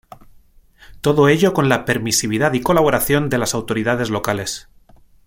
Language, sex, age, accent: Spanish, male, 30-39, España: Centro-Sur peninsular (Madrid, Toledo, Castilla-La Mancha)